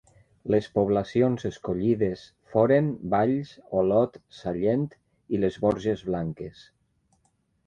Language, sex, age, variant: Catalan, male, 50-59, Nord-Occidental